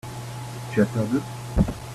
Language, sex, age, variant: French, male, 19-29, Français de métropole